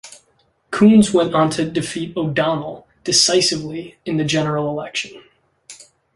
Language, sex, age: English, male, 19-29